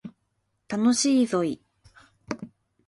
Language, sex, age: Japanese, female, 19-29